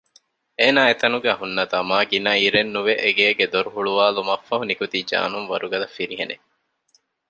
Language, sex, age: Divehi, male, 19-29